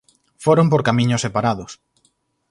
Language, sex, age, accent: Galician, male, 30-39, Central (gheada)